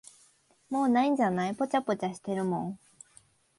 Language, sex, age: Japanese, female, 19-29